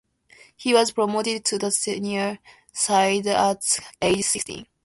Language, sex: English, female